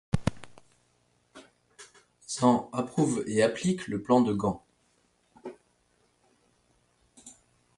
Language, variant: French, Français de métropole